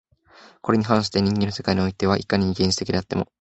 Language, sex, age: Japanese, male, 19-29